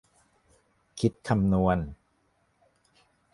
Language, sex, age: Thai, male, 40-49